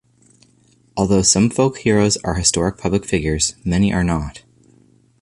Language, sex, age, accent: English, male, 19-29, Canadian English